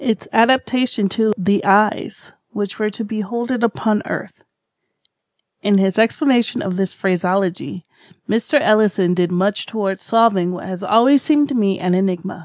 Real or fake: real